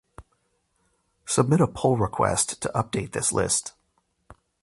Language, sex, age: English, male, 40-49